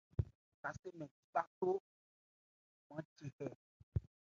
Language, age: Ebrié, 19-29